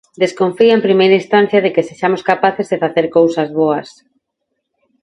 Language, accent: Galician, Normativo (estándar)